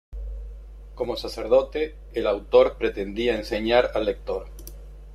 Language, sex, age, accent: Spanish, male, 50-59, Rioplatense: Argentina, Uruguay, este de Bolivia, Paraguay